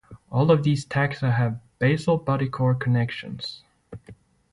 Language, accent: English, United States English